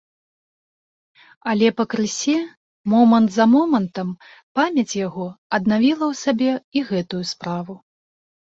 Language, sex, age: Belarusian, female, 30-39